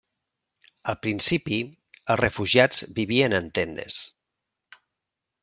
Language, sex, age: Catalan, male, 40-49